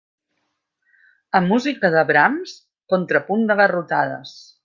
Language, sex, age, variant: Catalan, female, 50-59, Central